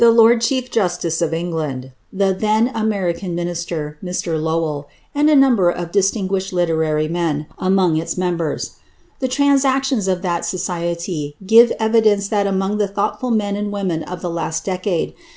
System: none